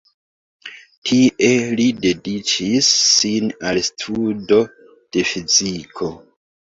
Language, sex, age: Esperanto, male, 19-29